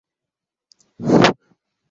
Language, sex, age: Swahili, male, 30-39